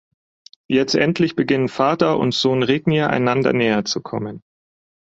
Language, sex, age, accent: German, male, 19-29, Deutschland Deutsch